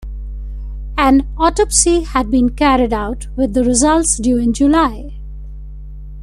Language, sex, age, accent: English, female, 50-59, India and South Asia (India, Pakistan, Sri Lanka)